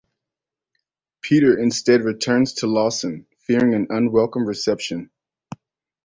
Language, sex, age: English, male, 19-29